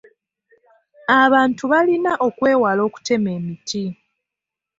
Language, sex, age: Ganda, female, 19-29